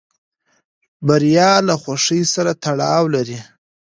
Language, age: Pashto, 30-39